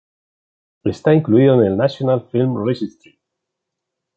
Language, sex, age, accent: Spanish, male, 40-49, Chileno: Chile, Cuyo